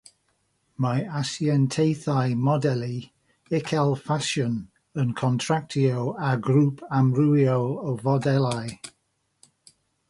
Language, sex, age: Welsh, male, 60-69